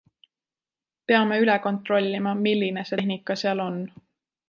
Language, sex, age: Estonian, female, 19-29